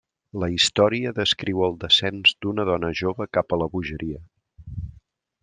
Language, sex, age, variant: Catalan, male, 40-49, Central